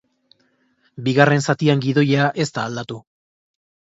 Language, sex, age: Basque, male, 30-39